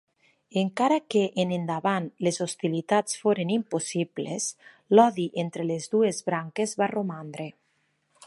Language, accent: Catalan, Lleidatà